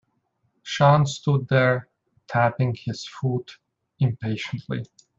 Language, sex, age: English, male, 40-49